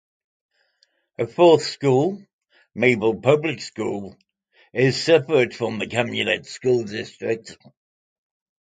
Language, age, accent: English, 30-39, England English